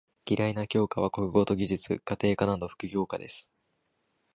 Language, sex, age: Japanese, male, 19-29